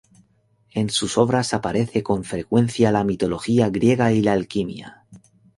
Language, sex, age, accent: Spanish, male, 30-39, España: Centro-Sur peninsular (Madrid, Toledo, Castilla-La Mancha)